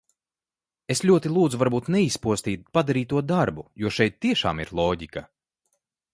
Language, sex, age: Latvian, male, 30-39